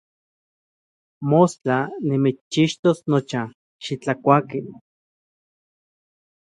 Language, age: Central Puebla Nahuatl, 30-39